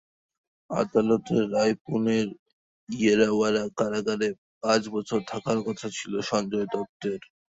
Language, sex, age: Bengali, male, 19-29